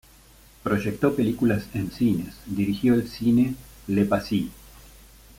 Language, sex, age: Spanish, male, 50-59